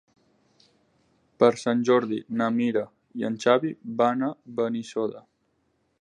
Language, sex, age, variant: Catalan, male, 19-29, Nord-Occidental